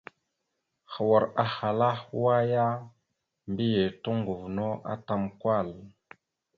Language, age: Mada (Cameroon), 19-29